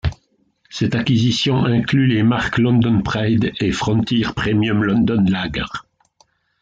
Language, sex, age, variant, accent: French, male, 80-89, Français d'Europe, Français de Suisse